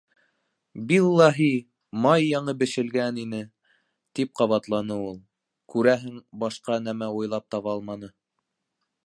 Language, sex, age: Bashkir, male, 19-29